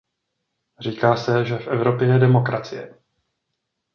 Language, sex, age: Czech, male, 40-49